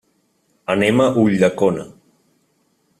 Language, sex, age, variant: Catalan, male, 19-29, Central